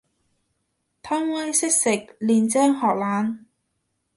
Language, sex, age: Cantonese, female, 30-39